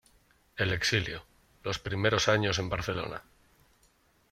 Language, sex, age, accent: Spanish, male, 30-39, España: Norte peninsular (Asturias, Castilla y León, Cantabria, País Vasco, Navarra, Aragón, La Rioja, Guadalajara, Cuenca)